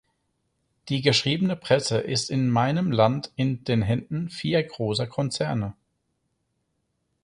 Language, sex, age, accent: German, male, 40-49, Deutschland Deutsch